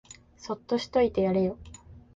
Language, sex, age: Japanese, female, 19-29